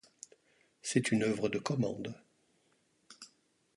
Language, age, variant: French, 40-49, Français de métropole